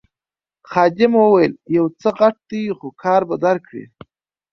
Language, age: Pashto, 30-39